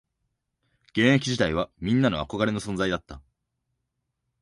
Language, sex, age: Japanese, male, 19-29